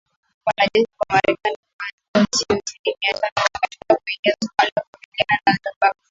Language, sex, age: Swahili, female, 19-29